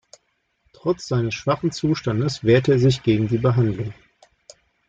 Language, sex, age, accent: German, male, 40-49, Deutschland Deutsch